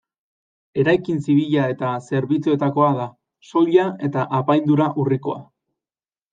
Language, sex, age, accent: Basque, male, 19-29, Erdialdekoa edo Nafarra (Gipuzkoa, Nafarroa)